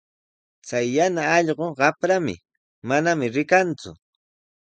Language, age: Sihuas Ancash Quechua, 19-29